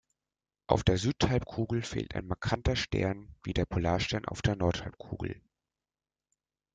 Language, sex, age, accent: German, male, 19-29, Deutschland Deutsch